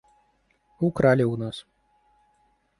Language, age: Russian, 19-29